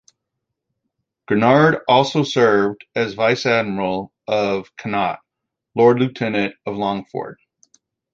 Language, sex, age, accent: English, male, 50-59, United States English